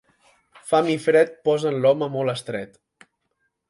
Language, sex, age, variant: Catalan, male, 19-29, Central